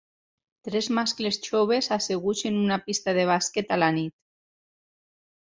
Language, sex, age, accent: Catalan, female, 40-49, valencià